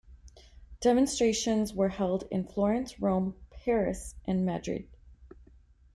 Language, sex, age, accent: English, female, 19-29, United States English